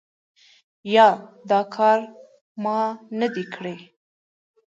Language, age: Pashto, 19-29